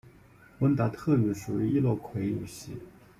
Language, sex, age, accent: Chinese, male, 30-39, 出生地：湖南省